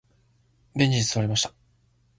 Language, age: Japanese, 19-29